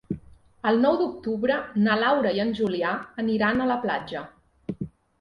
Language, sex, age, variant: Catalan, female, 19-29, Central